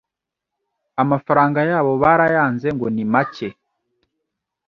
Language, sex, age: Kinyarwanda, male, 30-39